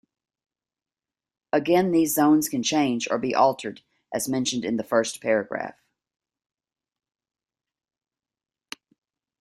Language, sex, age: English, female, 60-69